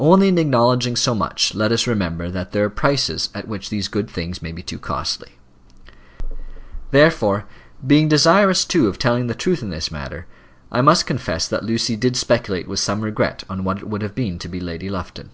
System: none